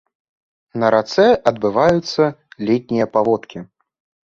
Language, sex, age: Belarusian, male, under 19